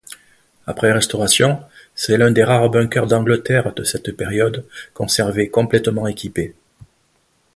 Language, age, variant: French, 50-59, Français de métropole